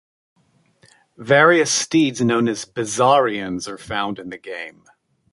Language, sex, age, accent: English, male, 50-59, United States English